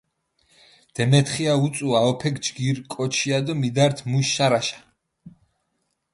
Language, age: Mingrelian, 40-49